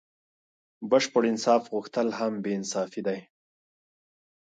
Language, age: Pashto, 30-39